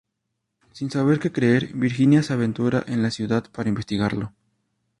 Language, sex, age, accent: Spanish, male, 19-29, México